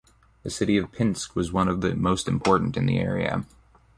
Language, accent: English, United States English